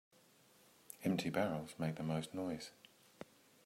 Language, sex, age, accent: English, male, 50-59, England English